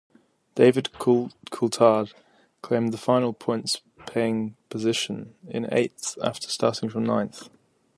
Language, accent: English, British English